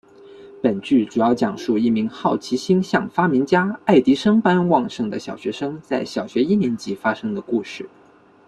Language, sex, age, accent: Chinese, male, 19-29, 出生地：广东省